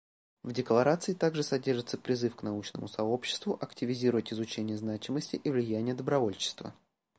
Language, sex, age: Russian, male, 30-39